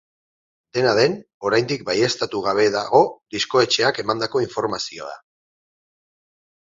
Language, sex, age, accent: Basque, male, 40-49, Erdialdekoa edo Nafarra (Gipuzkoa, Nafarroa)